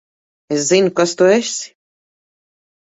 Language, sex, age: Latvian, female, 40-49